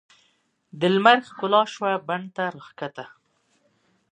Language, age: Pashto, 30-39